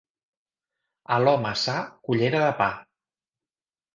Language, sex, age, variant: Catalan, male, 40-49, Central